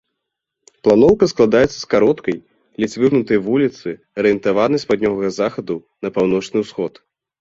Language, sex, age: Belarusian, male, under 19